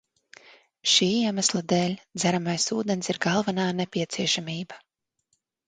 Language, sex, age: Latvian, female, 30-39